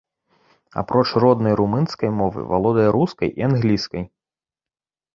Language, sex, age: Belarusian, male, 30-39